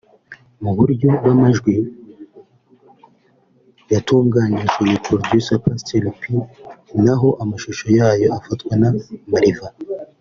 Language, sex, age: Kinyarwanda, male, 19-29